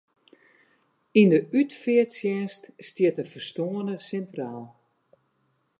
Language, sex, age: Western Frisian, female, 60-69